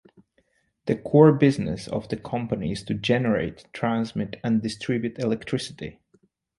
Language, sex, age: English, male, 30-39